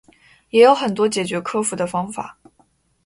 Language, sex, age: Chinese, female, 19-29